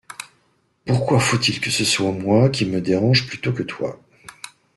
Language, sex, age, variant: French, male, 50-59, Français de métropole